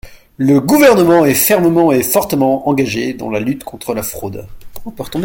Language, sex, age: French, male, 19-29